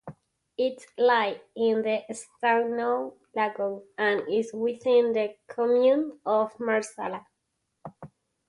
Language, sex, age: English, male, 19-29